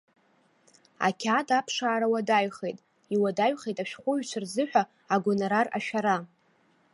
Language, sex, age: Abkhazian, female, under 19